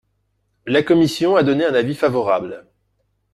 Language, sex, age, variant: French, male, 40-49, Français de métropole